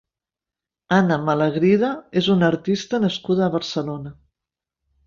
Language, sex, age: Catalan, female, 50-59